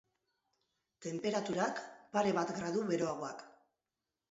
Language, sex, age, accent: Basque, female, 40-49, Mendebalekoa (Araba, Bizkaia, Gipuzkoako mendebaleko herri batzuk)